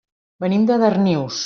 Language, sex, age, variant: Catalan, female, 40-49, Central